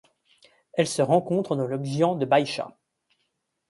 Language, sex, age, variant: French, male, 30-39, Français de métropole